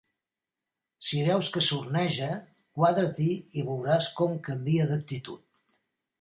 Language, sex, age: Catalan, male, 80-89